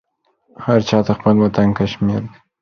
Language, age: Pashto, under 19